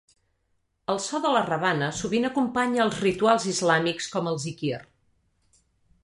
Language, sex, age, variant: Catalan, female, 40-49, Nord-Occidental